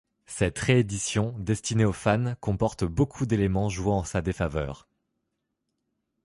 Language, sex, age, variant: French, male, 30-39, Français de métropole